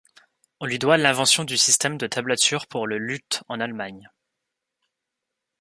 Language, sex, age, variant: French, male, 19-29, Français de métropole